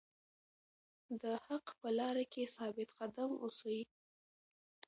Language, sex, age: Pashto, female, under 19